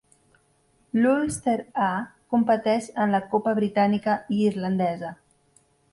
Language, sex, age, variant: Catalan, female, 40-49, Central